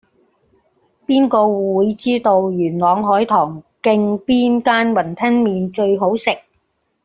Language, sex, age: Cantonese, female, 70-79